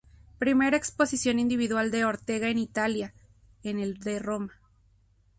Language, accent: Spanish, México